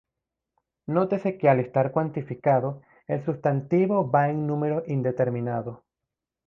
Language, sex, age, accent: Spanish, male, 30-39, Caribe: Cuba, Venezuela, Puerto Rico, República Dominicana, Panamá, Colombia caribeña, México caribeño, Costa del golfo de México